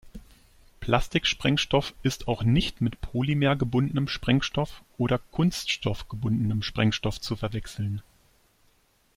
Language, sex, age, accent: German, male, 30-39, Deutschland Deutsch